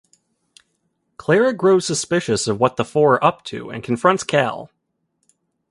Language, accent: English, United States English